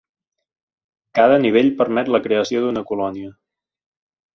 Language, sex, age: Catalan, male, 30-39